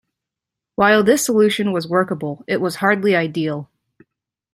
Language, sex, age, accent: English, female, 19-29, United States English